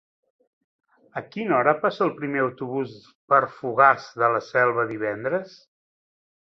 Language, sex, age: Catalan, male, 40-49